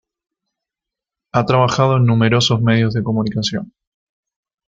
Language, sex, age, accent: Spanish, male, 30-39, Rioplatense: Argentina, Uruguay, este de Bolivia, Paraguay